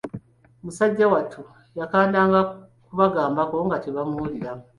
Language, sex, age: Ganda, male, 19-29